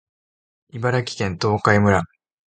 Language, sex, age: Japanese, male, 19-29